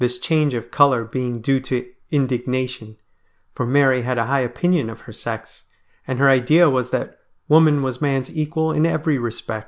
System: none